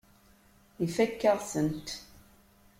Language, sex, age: Kabyle, female, 80-89